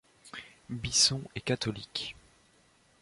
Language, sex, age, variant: French, male, 19-29, Français de métropole